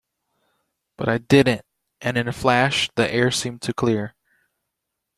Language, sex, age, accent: English, male, 19-29, United States English